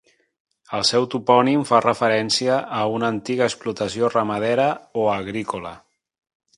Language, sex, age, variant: Catalan, male, 30-39, Central